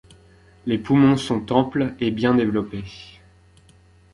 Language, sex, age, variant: French, male, 19-29, Français de métropole